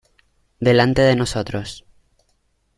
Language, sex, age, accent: Spanish, male, under 19, España: Sur peninsular (Andalucia, Extremadura, Murcia)